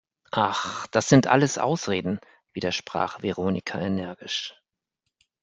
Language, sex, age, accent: German, male, 50-59, Deutschland Deutsch